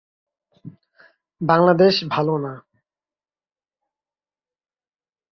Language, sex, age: Bengali, male, 30-39